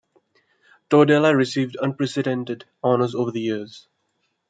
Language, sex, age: English, male, 19-29